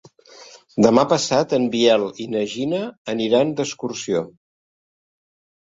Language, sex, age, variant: Catalan, male, 60-69, Central